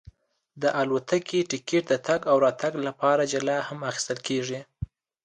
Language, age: Pashto, under 19